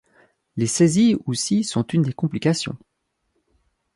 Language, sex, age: French, male, 30-39